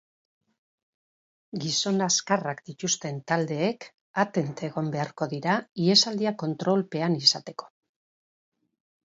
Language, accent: Basque, Erdialdekoa edo Nafarra (Gipuzkoa, Nafarroa)